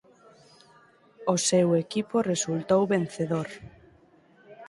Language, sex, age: Galician, female, 19-29